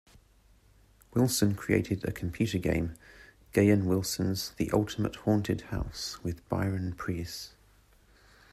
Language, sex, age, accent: English, male, 30-39, England English